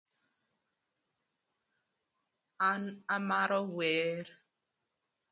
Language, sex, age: Thur, female, 30-39